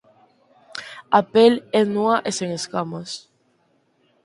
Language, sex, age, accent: Galician, female, 19-29, Normativo (estándar)